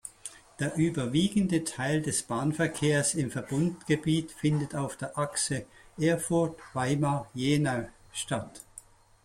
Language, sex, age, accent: German, male, 70-79, Schweizerdeutsch